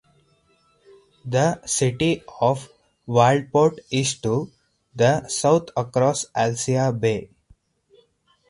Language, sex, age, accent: English, male, 19-29, India and South Asia (India, Pakistan, Sri Lanka)